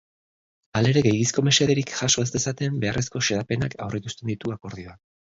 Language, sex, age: Basque, male, 40-49